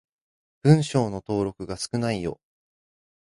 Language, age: Japanese, 19-29